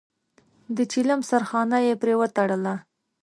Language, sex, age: Pashto, female, 19-29